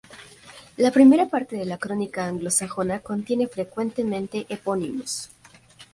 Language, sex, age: Spanish, female, under 19